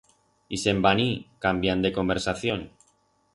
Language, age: Aragonese, 40-49